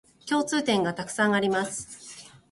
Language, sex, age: Japanese, female, 30-39